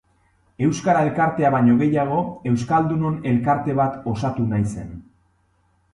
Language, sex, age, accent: Basque, male, 30-39, Erdialdekoa edo Nafarra (Gipuzkoa, Nafarroa)